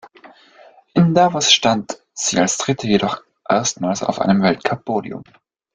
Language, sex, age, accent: German, male, 19-29, Österreichisches Deutsch